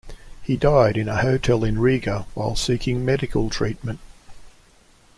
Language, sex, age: English, male, 60-69